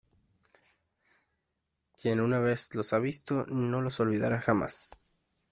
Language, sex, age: Spanish, male, 19-29